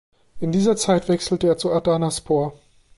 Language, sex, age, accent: German, male, 30-39, Deutschland Deutsch